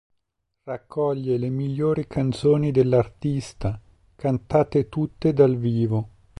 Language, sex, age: Italian, male, 40-49